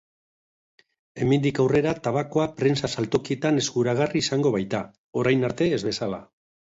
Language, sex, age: Basque, male, 60-69